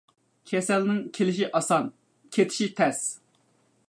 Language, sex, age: Uyghur, male, 30-39